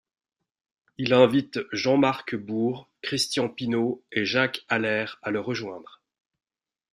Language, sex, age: French, male, 40-49